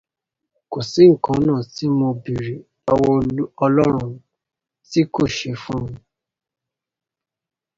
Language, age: Yoruba, 19-29